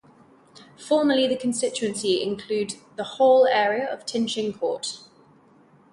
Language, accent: English, England English